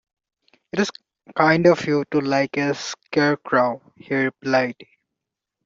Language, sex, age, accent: English, male, 19-29, India and South Asia (India, Pakistan, Sri Lanka)